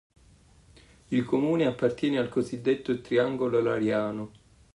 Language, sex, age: Italian, male, 19-29